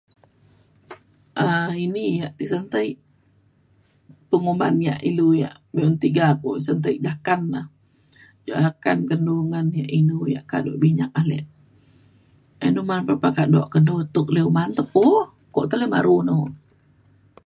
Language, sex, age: Mainstream Kenyah, female, 30-39